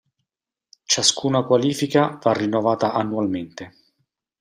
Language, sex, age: Italian, male, 40-49